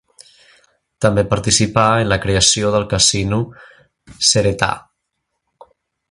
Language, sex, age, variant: Catalan, male, 19-29, Central